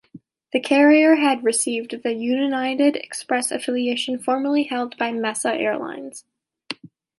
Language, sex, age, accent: English, female, 19-29, United States English